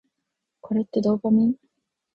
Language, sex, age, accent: Japanese, female, 19-29, 標準語